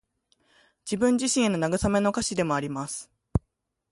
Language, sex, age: Japanese, female, 19-29